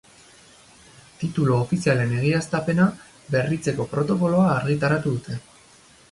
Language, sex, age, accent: Basque, male, 30-39, Mendebalekoa (Araba, Bizkaia, Gipuzkoako mendebaleko herri batzuk)